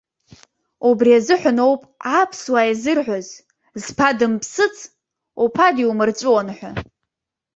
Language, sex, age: Abkhazian, female, under 19